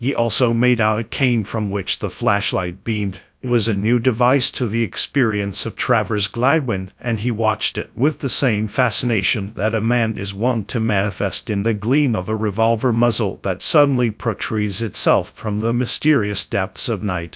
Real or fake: fake